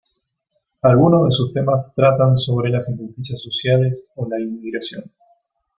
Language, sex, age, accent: Spanish, male, 30-39, Rioplatense: Argentina, Uruguay, este de Bolivia, Paraguay